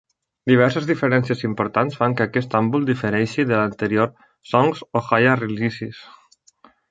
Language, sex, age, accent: Catalan, male, 19-29, valencià